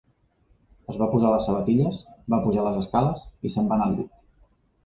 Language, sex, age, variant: Catalan, male, 30-39, Central